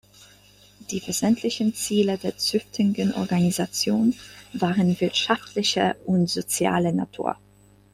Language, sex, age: German, female, 30-39